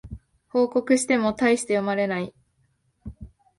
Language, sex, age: Japanese, female, 19-29